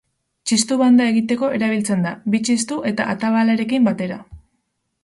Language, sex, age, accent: Basque, female, 19-29, Erdialdekoa edo Nafarra (Gipuzkoa, Nafarroa)